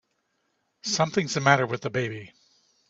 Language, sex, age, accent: English, male, 70-79, United States English